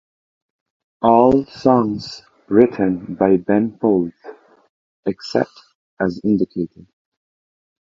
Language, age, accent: English, 30-39, Filipino